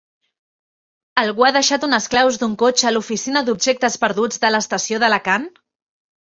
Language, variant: Catalan, Central